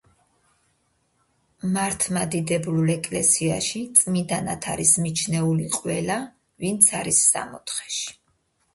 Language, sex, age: Georgian, female, 40-49